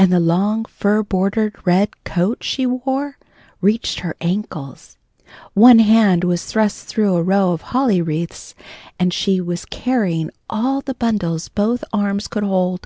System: none